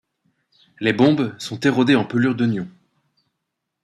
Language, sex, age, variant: French, male, 19-29, Français de métropole